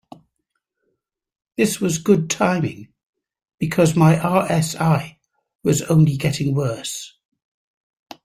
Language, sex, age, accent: English, male, 50-59, Welsh English